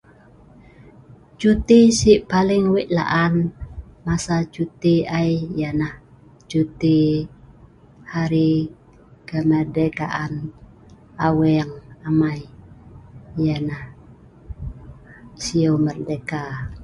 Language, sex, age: Sa'ban, female, 50-59